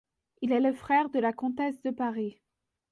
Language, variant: French, Français de métropole